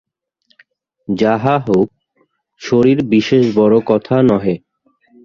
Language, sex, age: Bengali, male, 19-29